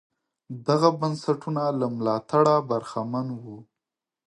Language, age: Pashto, 30-39